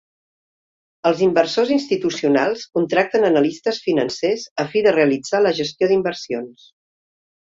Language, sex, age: Catalan, female, 60-69